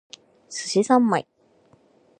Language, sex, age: Japanese, female, 19-29